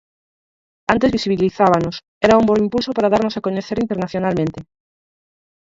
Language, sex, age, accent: Galician, female, 30-39, Central (gheada)